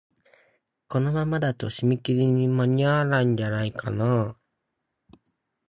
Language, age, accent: Japanese, under 19, 標準語